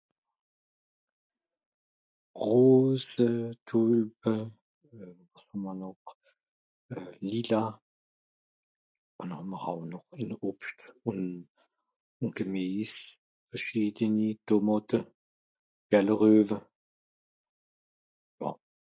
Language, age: Swiss German, 60-69